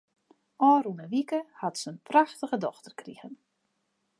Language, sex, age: Western Frisian, female, 40-49